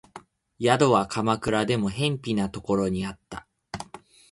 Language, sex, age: Japanese, male, 19-29